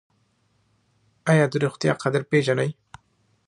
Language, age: Pashto, 19-29